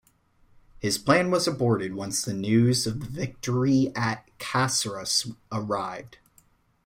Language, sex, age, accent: English, male, 30-39, United States English